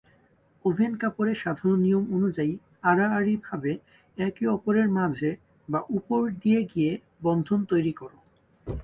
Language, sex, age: Bengali, male, 19-29